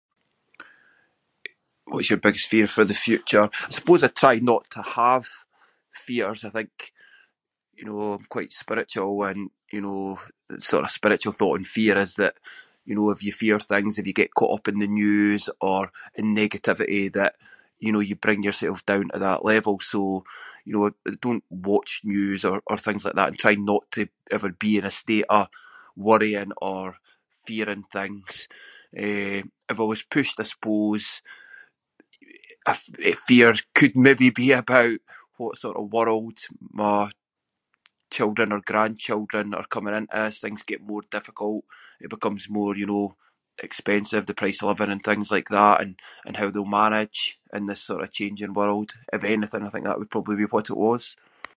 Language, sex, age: Scots, male, 40-49